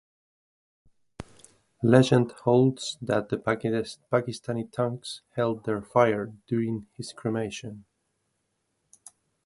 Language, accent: English, England English